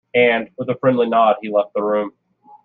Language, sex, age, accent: English, male, 30-39, United States English